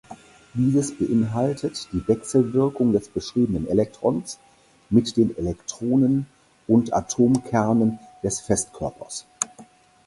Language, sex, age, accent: German, male, 60-69, Deutschland Deutsch